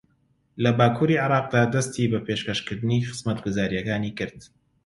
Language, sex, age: Central Kurdish, male, 19-29